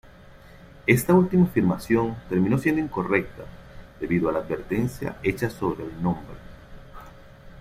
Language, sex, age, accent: Spanish, male, 30-39, Caribe: Cuba, Venezuela, Puerto Rico, República Dominicana, Panamá, Colombia caribeña, México caribeño, Costa del golfo de México